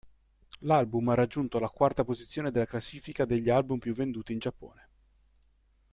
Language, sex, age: Italian, male, 40-49